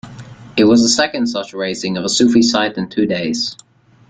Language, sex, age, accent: English, male, under 19, Canadian English